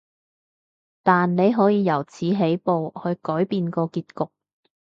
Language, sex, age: Cantonese, female, 30-39